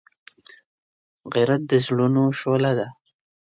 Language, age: Pashto, 19-29